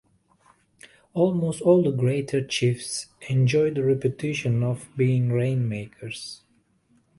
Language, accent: English, England English